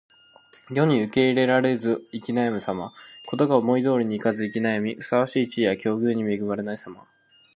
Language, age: Japanese, 19-29